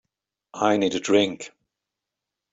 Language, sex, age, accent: English, male, 50-59, United States English